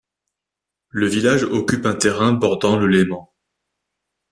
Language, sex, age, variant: French, male, 19-29, Français de métropole